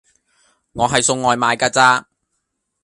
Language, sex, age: Cantonese, male, 19-29